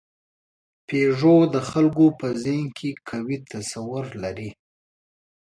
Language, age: Pashto, 19-29